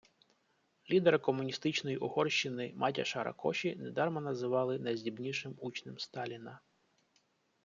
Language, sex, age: Ukrainian, male, 40-49